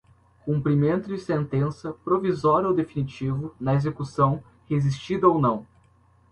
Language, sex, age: Portuguese, male, under 19